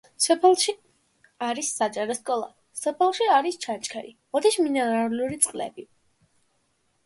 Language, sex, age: Georgian, female, under 19